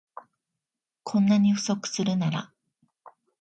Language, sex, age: Japanese, female, 40-49